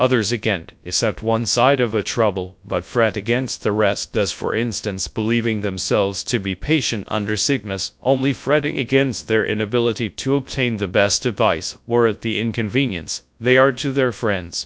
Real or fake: fake